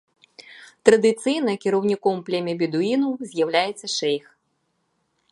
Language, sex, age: Belarusian, female, 40-49